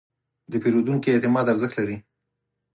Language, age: Pashto, 30-39